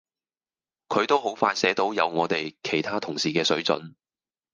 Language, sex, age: Cantonese, male, 30-39